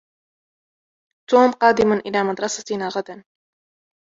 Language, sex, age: Arabic, female, 19-29